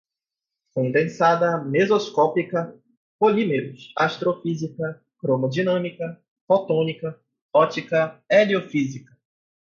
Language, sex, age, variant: Portuguese, male, 19-29, Portuguese (Brasil)